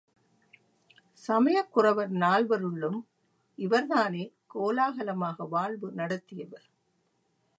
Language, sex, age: Tamil, female, 70-79